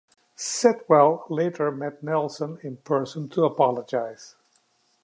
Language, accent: English, United States English